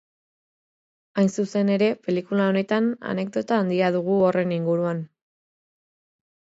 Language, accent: Basque, Erdialdekoa edo Nafarra (Gipuzkoa, Nafarroa)